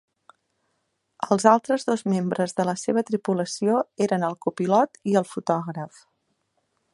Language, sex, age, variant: Catalan, female, 40-49, Central